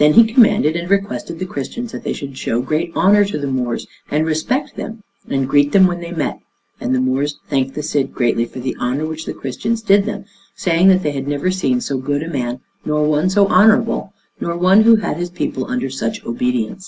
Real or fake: real